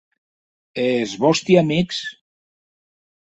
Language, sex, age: Occitan, male, 60-69